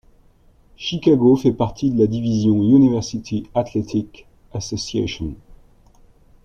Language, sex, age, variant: French, male, 40-49, Français de métropole